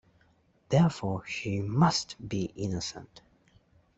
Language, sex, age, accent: English, male, 19-29, England English